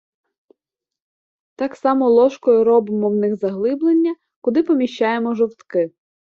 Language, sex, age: Ukrainian, female, 19-29